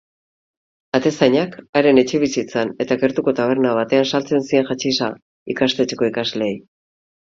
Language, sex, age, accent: Basque, female, 40-49, Mendebalekoa (Araba, Bizkaia, Gipuzkoako mendebaleko herri batzuk)